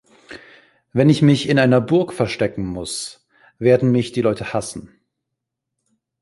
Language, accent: German, Deutschland Deutsch